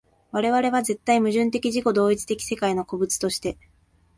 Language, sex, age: Japanese, female, 19-29